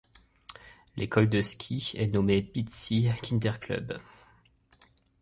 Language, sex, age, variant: French, male, 30-39, Français de métropole